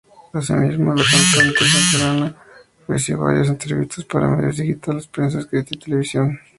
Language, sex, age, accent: Spanish, male, 19-29, México